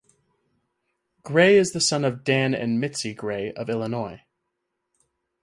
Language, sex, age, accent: English, male, 30-39, United States English